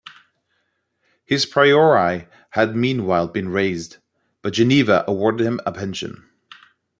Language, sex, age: English, male, 30-39